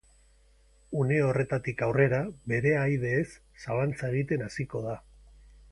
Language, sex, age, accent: Basque, male, 50-59, Mendebalekoa (Araba, Bizkaia, Gipuzkoako mendebaleko herri batzuk)